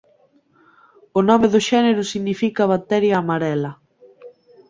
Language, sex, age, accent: Galician, female, 19-29, Central (gheada)